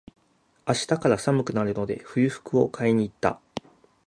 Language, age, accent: Japanese, 30-39, 標準